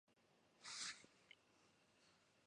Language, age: English, 19-29